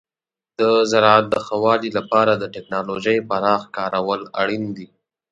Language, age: Pashto, 19-29